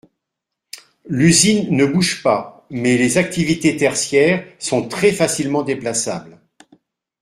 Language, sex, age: French, male, 60-69